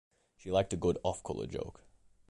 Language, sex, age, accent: English, male, under 19, England English